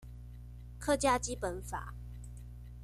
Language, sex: Chinese, female